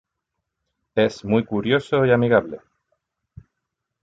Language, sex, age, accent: Spanish, male, 40-49, España: Sur peninsular (Andalucia, Extremadura, Murcia)